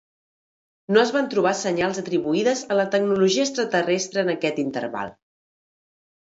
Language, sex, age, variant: Catalan, female, 40-49, Central